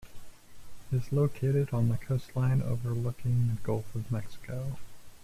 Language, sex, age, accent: English, male, 30-39, United States English